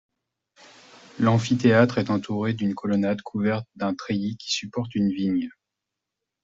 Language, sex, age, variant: French, male, 40-49, Français de métropole